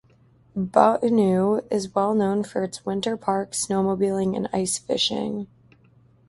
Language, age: English, 19-29